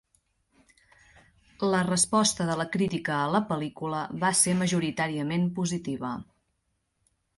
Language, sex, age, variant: Catalan, female, 30-39, Central